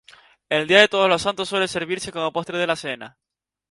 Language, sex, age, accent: Spanish, male, 19-29, España: Islas Canarias